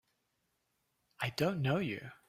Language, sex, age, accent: English, male, 40-49, New Zealand English